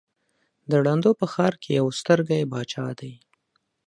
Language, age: Pashto, 19-29